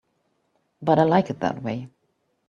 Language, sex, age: English, female, 50-59